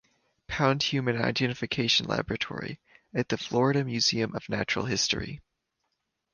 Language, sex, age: English, male, 19-29